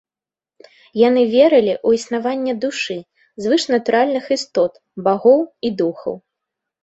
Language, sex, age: Belarusian, female, 19-29